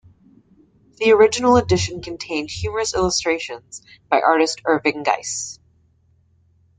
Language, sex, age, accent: English, female, 19-29, United States English